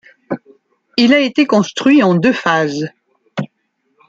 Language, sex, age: French, female, 50-59